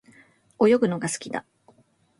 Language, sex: Japanese, female